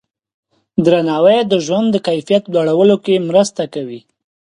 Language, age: Pashto, 19-29